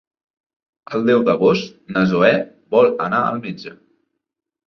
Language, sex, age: Catalan, male, 19-29